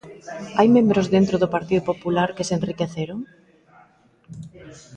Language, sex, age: Galician, female, 40-49